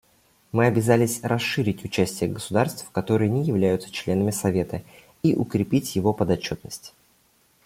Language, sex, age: Russian, male, 19-29